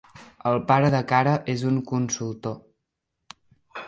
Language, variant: Catalan, Central